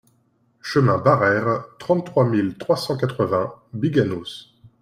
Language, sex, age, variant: French, male, 19-29, Français de métropole